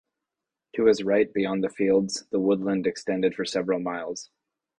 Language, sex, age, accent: English, male, 30-39, Canadian English